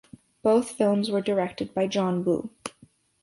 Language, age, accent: English, under 19, United States English